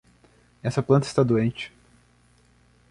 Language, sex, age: Portuguese, male, 19-29